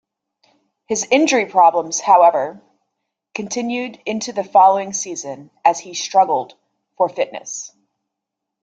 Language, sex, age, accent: English, female, 30-39, United States English